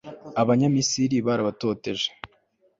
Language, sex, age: Kinyarwanda, male, 19-29